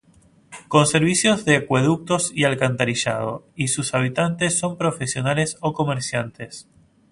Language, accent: Spanish, Rioplatense: Argentina, Uruguay, este de Bolivia, Paraguay